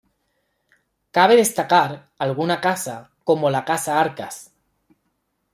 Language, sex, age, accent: Spanish, male, 30-39, España: Sur peninsular (Andalucia, Extremadura, Murcia)